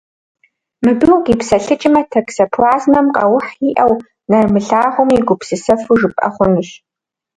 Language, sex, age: Kabardian, female, 19-29